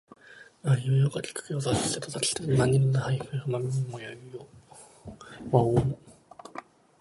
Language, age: Japanese, 19-29